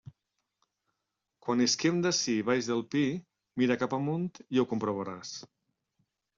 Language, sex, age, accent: Catalan, male, 50-59, valencià